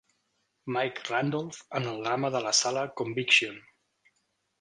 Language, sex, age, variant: Catalan, male, 50-59, Central